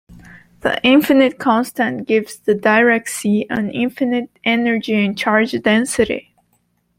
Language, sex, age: English, female, 19-29